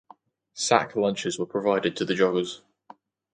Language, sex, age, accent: English, male, under 19, England English